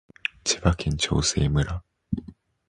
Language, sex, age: Japanese, male, 19-29